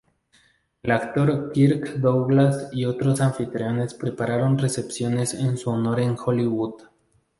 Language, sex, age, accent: Spanish, male, 19-29, México